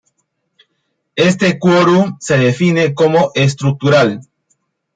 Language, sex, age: Spanish, male, 30-39